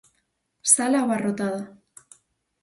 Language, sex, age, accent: Galician, female, 19-29, Normativo (estándar)